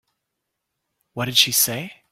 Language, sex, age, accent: English, male, 40-49, New Zealand English